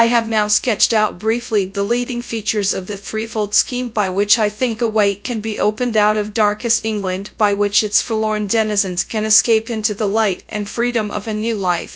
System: TTS, GradTTS